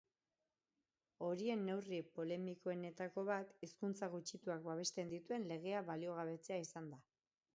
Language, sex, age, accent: Basque, female, 40-49, Erdialdekoa edo Nafarra (Gipuzkoa, Nafarroa)